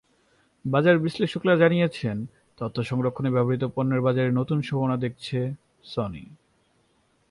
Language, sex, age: Bengali, male, 19-29